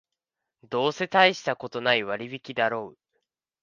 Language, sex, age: Japanese, male, 19-29